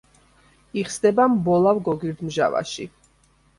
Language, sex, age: Georgian, female, 50-59